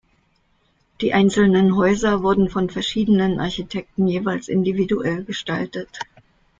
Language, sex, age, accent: German, female, 50-59, Deutschland Deutsch